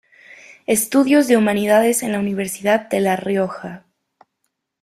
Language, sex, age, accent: Spanish, female, 19-29, México